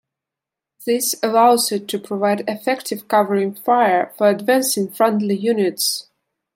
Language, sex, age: English, female, 19-29